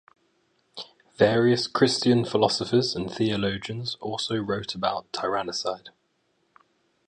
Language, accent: English, England English